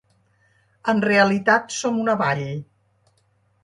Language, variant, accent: Catalan, Central, central